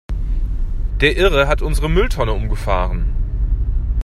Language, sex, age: German, male, 30-39